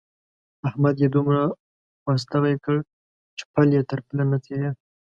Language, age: Pashto, 19-29